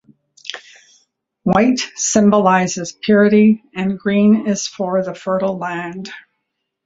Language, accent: English, Canadian English